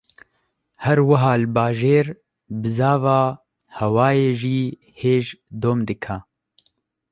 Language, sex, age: Kurdish, male, 19-29